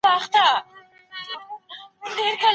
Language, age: Pashto, 30-39